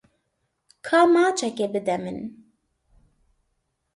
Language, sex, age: Kurdish, female, 19-29